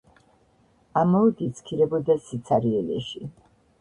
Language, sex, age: Georgian, female, 70-79